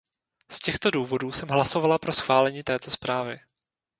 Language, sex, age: Czech, male, 19-29